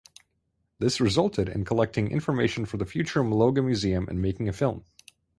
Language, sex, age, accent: English, male, 30-39, United States English